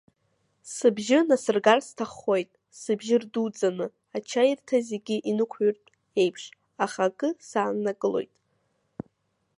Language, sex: Abkhazian, female